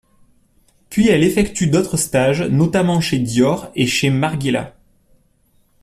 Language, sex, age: French, male, 40-49